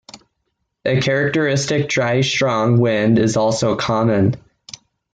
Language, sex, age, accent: English, male, under 19, United States English